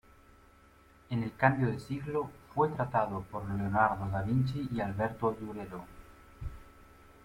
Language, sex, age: Spanish, male, 30-39